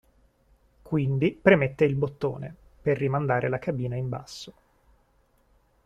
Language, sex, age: Italian, male, 19-29